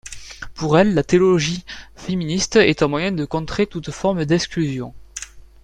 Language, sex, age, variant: French, male, 19-29, Français de métropole